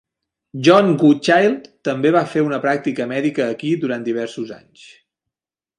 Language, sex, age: Catalan, male, 30-39